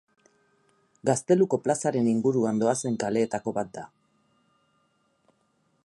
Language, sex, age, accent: Basque, female, 40-49, Erdialdekoa edo Nafarra (Gipuzkoa, Nafarroa)